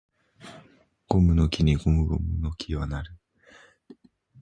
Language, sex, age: Japanese, male, 19-29